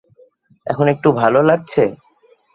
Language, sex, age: Bengali, male, 19-29